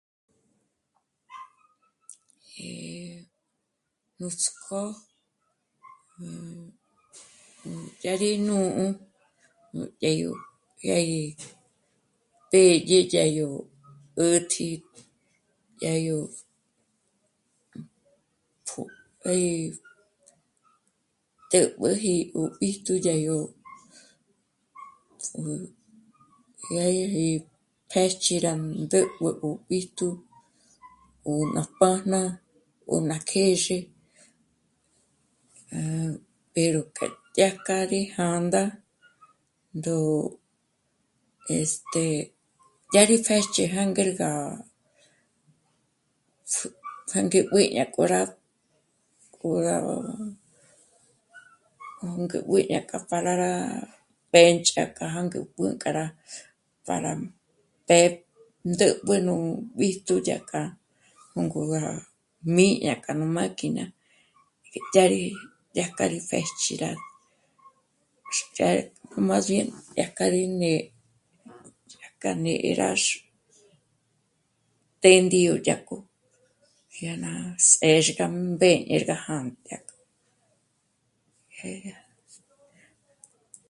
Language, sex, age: Michoacán Mazahua, female, 19-29